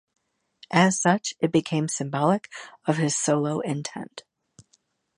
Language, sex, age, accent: English, female, 50-59, United States English